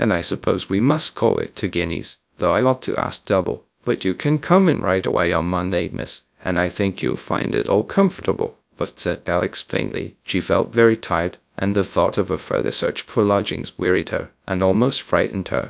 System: TTS, GradTTS